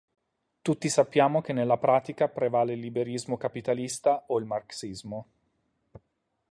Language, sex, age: Italian, male, 30-39